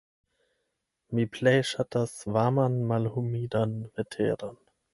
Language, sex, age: Esperanto, male, 30-39